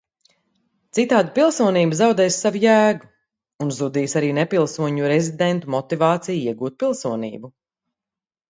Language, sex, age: Latvian, female, 40-49